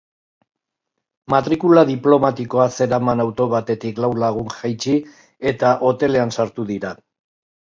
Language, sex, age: Basque, male, 60-69